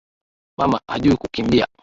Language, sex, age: Swahili, male, 19-29